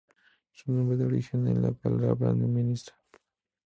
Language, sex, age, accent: Spanish, male, 19-29, México